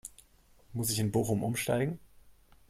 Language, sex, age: German, male, 30-39